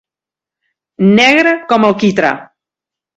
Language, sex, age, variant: Catalan, female, 50-59, Central